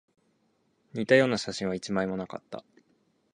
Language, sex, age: Japanese, male, 19-29